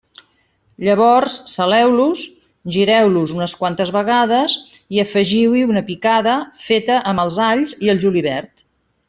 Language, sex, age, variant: Catalan, female, 50-59, Central